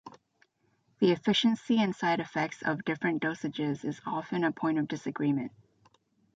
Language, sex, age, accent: English, female, 30-39, United States English